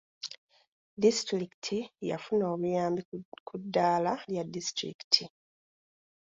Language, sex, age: Ganda, female, 30-39